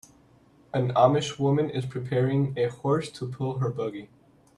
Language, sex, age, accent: English, male, 30-39, United States English